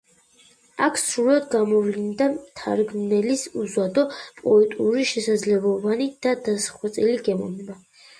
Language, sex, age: Georgian, female, 19-29